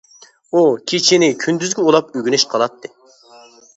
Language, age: Uyghur, 19-29